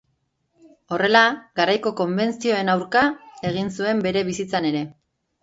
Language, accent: Basque, Erdialdekoa edo Nafarra (Gipuzkoa, Nafarroa)